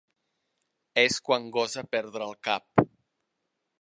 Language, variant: Catalan, Nord-Occidental